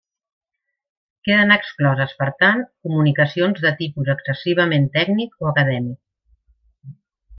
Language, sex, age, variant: Catalan, male, 50-59, Central